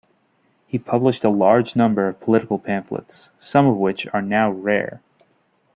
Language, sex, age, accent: English, male, 19-29, United States English